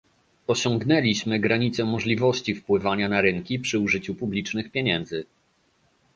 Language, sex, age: Polish, male, 30-39